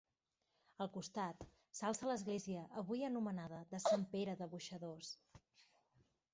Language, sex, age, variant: Catalan, female, 30-39, Central